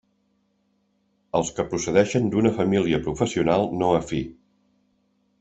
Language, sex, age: Catalan, male, 50-59